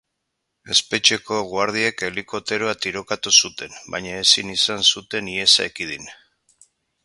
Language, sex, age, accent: Basque, male, 50-59, Mendebalekoa (Araba, Bizkaia, Gipuzkoako mendebaleko herri batzuk)